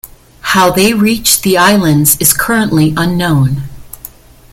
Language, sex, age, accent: English, female, 50-59, United States English